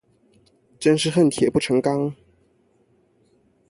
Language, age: Chinese, under 19